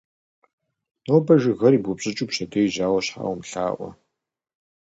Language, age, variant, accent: Kabardian, 40-49, Адыгэбзэ (Къэбэрдей, Кирил, псоми зэдай), Джылэхъстэней (Gilahsteney)